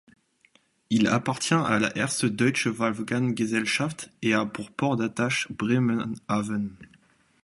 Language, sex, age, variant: French, male, 19-29, Français de métropole